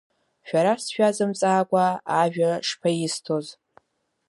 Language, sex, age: Abkhazian, female, under 19